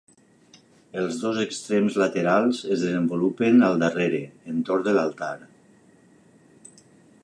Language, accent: Catalan, valencià; estàndard